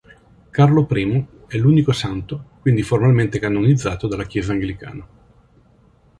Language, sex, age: Italian, male, 50-59